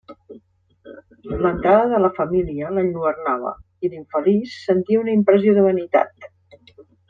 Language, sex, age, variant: Catalan, female, 60-69, Central